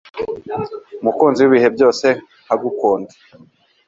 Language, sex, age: Kinyarwanda, female, 30-39